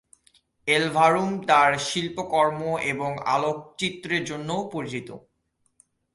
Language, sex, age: Bengali, male, 19-29